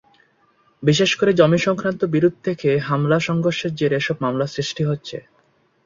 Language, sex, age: Bengali, male, 19-29